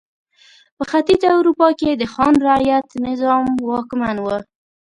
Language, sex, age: Pashto, male, 19-29